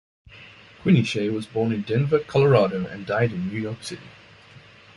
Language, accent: English, Southern African (South Africa, Zimbabwe, Namibia)